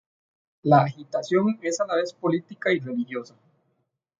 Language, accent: Spanish, América central